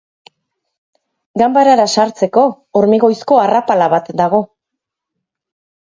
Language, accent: Basque, Erdialdekoa edo Nafarra (Gipuzkoa, Nafarroa)